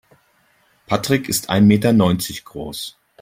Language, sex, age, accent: German, male, 40-49, Deutschland Deutsch